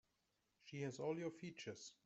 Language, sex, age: English, male, 30-39